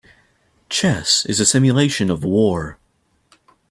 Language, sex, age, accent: English, male, 19-29, United States English